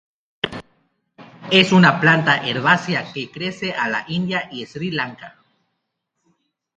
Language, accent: Spanish, México